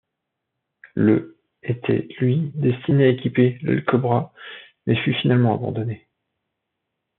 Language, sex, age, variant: French, male, 40-49, Français de métropole